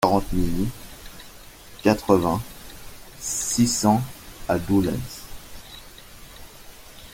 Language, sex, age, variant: French, male, under 19, Français des départements et régions d'outre-mer